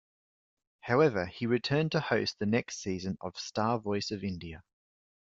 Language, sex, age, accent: English, male, 40-49, Australian English